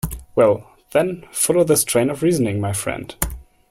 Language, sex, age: English, male, 19-29